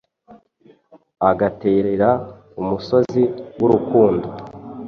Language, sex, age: Kinyarwanda, male, 40-49